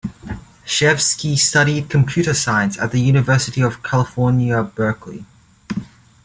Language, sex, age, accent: English, male, under 19, Australian English